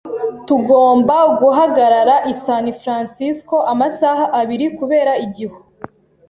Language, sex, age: Kinyarwanda, female, 19-29